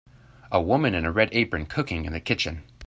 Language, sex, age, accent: English, male, 19-29, United States English